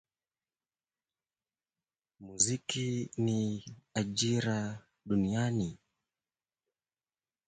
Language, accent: English, United States English